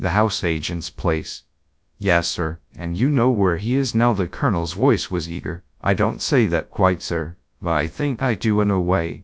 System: TTS, GradTTS